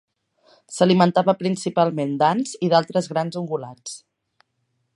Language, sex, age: Catalan, female, 19-29